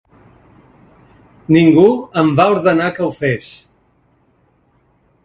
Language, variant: Catalan, Central